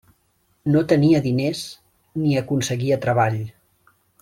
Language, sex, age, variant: Catalan, male, 30-39, Central